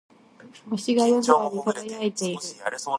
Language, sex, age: Japanese, female, 19-29